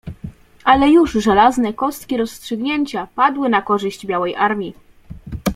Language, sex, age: Polish, female, 19-29